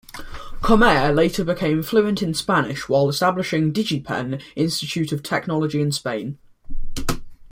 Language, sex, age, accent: English, male, under 19, England English